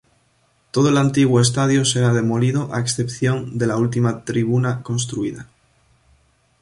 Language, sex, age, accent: Spanish, male, 19-29, España: Norte peninsular (Asturias, Castilla y León, Cantabria, País Vasco, Navarra, Aragón, La Rioja, Guadalajara, Cuenca)